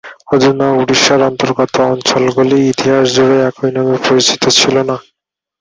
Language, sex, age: Bengali, male, 19-29